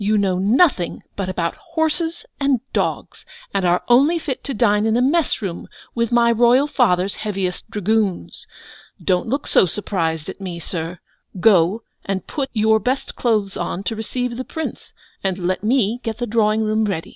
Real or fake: real